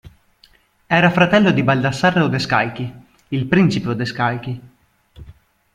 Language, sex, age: Italian, male, 19-29